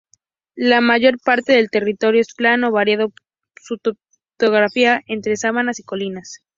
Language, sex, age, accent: Spanish, female, under 19, México